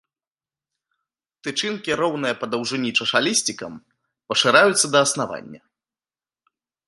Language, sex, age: Belarusian, male, 19-29